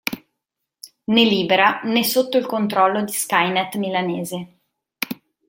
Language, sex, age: Italian, female, 30-39